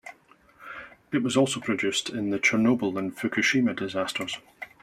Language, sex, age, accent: English, male, 40-49, Scottish English